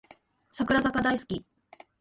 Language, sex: Japanese, female